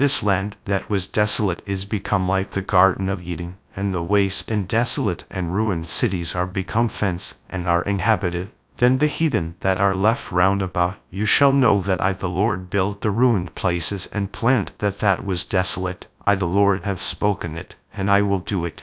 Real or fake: fake